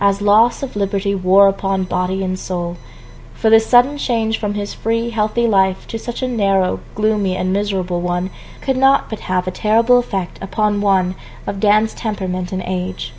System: none